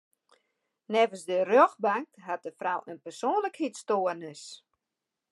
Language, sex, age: Western Frisian, female, 50-59